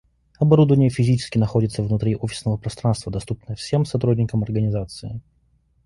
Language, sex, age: Russian, male, 30-39